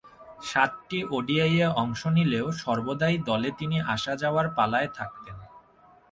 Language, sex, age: Bengali, male, 19-29